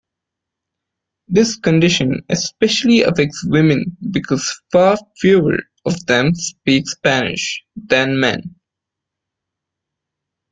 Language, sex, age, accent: English, male, 19-29, India and South Asia (India, Pakistan, Sri Lanka)